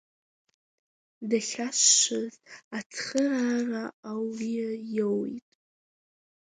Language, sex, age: Abkhazian, female, under 19